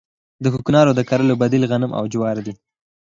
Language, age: Pashto, under 19